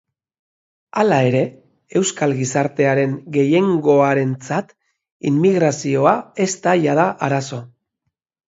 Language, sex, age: Basque, male, 50-59